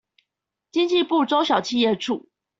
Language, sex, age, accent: Chinese, female, 19-29, 出生地：臺北市